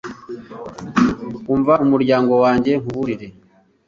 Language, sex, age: Kinyarwanda, male, 40-49